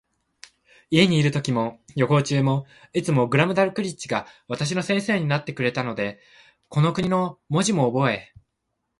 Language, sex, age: Japanese, male, 19-29